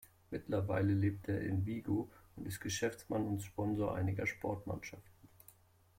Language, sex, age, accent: German, male, 30-39, Deutschland Deutsch